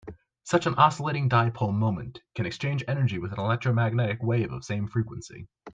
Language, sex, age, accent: English, male, under 19, United States English